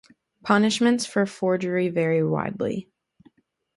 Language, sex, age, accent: English, female, under 19, United States English